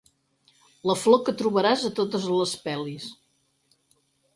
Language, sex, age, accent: Catalan, female, 60-69, Empordanès